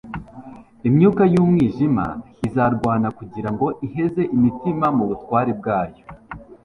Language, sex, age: Kinyarwanda, male, 19-29